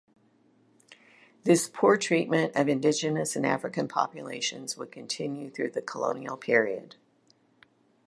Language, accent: English, United States English